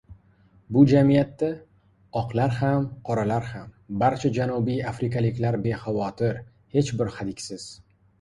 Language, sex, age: Uzbek, male, 19-29